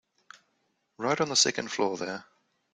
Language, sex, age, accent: English, male, 19-29, New Zealand English